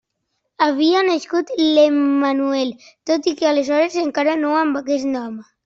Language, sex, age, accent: Catalan, female, 40-49, valencià